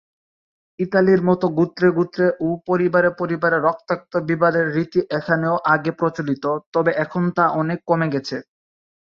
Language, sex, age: Bengali, male, 19-29